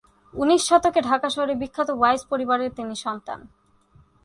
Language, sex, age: Bengali, female, 19-29